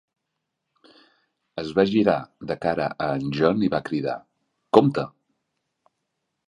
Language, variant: Catalan, Central